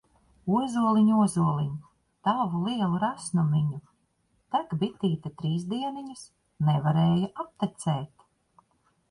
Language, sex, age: Latvian, female, 50-59